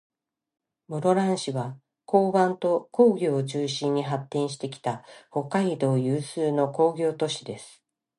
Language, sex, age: Japanese, female, 50-59